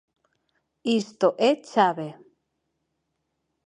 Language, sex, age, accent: Galician, female, 30-39, Neofalante